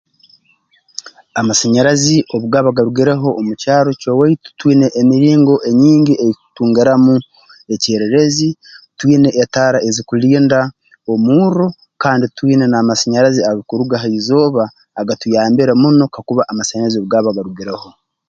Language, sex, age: Tooro, male, 40-49